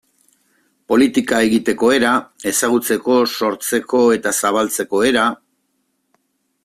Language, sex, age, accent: Basque, male, 50-59, Erdialdekoa edo Nafarra (Gipuzkoa, Nafarroa)